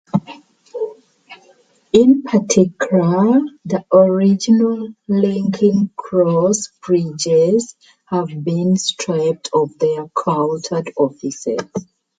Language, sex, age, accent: English, female, 30-39, United States English